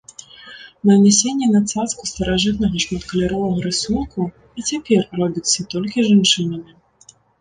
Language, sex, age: Belarusian, female, 19-29